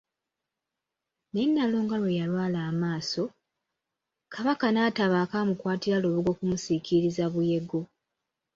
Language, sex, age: Ganda, female, 19-29